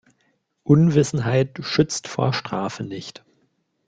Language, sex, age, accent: German, male, 19-29, Deutschland Deutsch